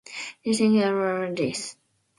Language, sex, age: English, female, 19-29